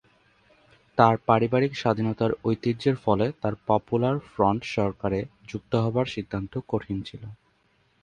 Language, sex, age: Bengali, male, 19-29